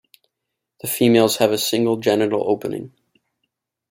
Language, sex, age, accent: English, male, 19-29, Canadian English